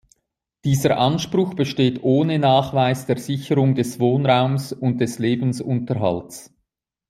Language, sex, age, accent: German, male, 40-49, Schweizerdeutsch